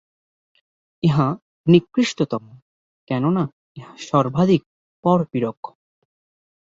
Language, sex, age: Bengali, male, 19-29